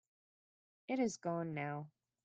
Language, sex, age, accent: English, female, 19-29, United States English